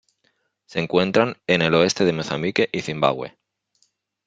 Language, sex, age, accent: Spanish, male, 30-39, España: Norte peninsular (Asturias, Castilla y León, Cantabria, País Vasco, Navarra, Aragón, La Rioja, Guadalajara, Cuenca)